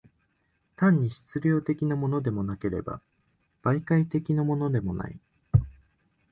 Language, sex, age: Japanese, male, 19-29